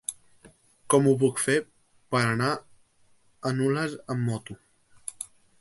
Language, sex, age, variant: Catalan, male, under 19, Central